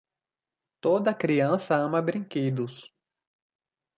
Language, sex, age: Portuguese, male, 19-29